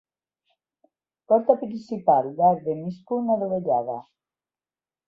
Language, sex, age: Catalan, female, 60-69